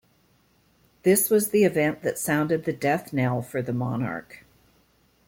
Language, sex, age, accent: English, female, 60-69, Canadian English